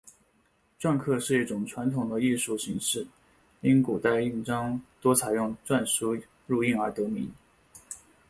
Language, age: Chinese, 19-29